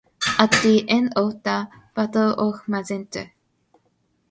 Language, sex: English, female